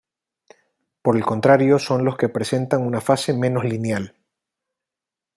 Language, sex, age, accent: Spanish, male, 40-49, España: Islas Canarias